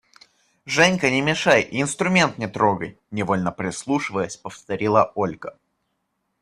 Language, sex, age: Russian, male, 19-29